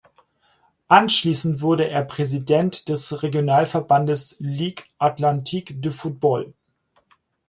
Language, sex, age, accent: German, male, 40-49, Deutschland Deutsch